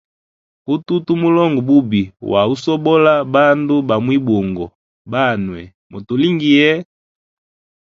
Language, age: Hemba, 19-29